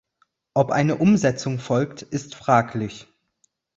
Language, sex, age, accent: German, male, under 19, Deutschland Deutsch